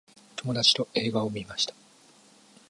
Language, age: Japanese, 50-59